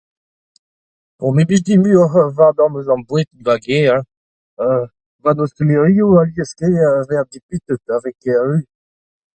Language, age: Breton, 40-49